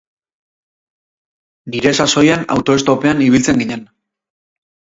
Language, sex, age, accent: Basque, male, 30-39, Erdialdekoa edo Nafarra (Gipuzkoa, Nafarroa)